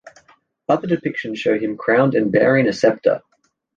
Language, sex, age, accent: English, male, 19-29, Australian English